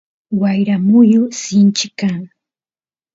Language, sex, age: Santiago del Estero Quichua, female, 30-39